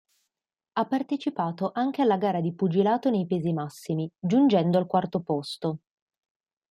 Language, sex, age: Italian, female, 19-29